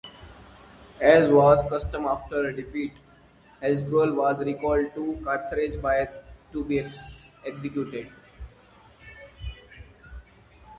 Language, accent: English, India and South Asia (India, Pakistan, Sri Lanka)